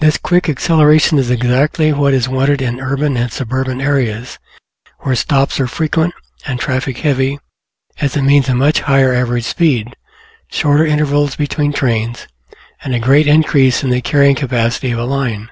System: none